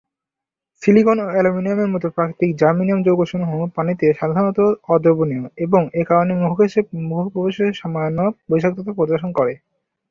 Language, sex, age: Bengali, male, under 19